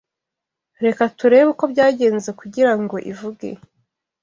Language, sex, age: Kinyarwanda, female, 19-29